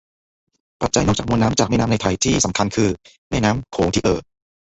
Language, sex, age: Thai, male, 19-29